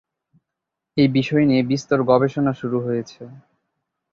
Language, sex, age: Bengali, male, 19-29